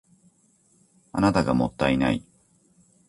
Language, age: Japanese, 40-49